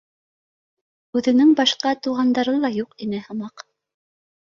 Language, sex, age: Bashkir, female, 50-59